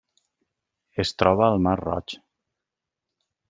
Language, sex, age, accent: Catalan, male, 30-39, valencià